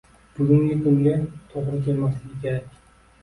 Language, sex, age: Uzbek, male, 19-29